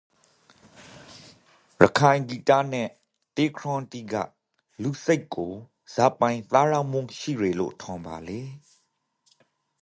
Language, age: Rakhine, 30-39